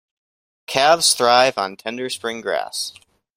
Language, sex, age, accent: English, male, 19-29, United States English